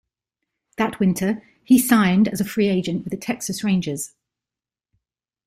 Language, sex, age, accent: English, female, 40-49, England English